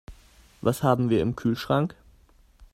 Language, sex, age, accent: German, male, under 19, Deutschland Deutsch